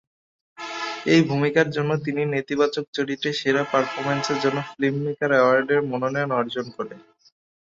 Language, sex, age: Bengali, male, 19-29